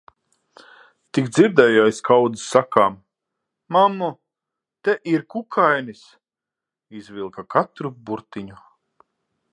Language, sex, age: Latvian, male, 30-39